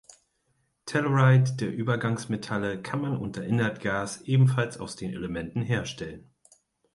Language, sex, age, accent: German, male, 40-49, Deutschland Deutsch; Hochdeutsch